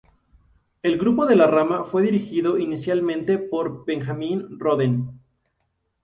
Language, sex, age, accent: Spanish, male, 19-29, México